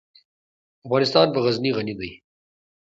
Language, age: Pashto, 19-29